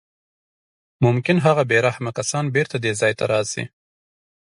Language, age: Pashto, 19-29